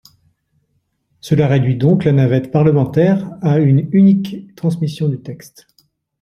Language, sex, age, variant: French, male, 40-49, Français de métropole